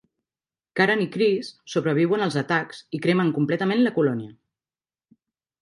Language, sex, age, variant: Catalan, female, 40-49, Central